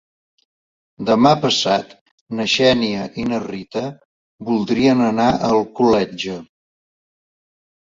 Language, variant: Catalan, Central